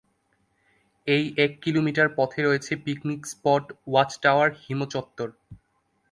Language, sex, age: Bengali, male, 19-29